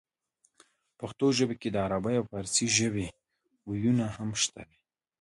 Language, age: Pashto, 19-29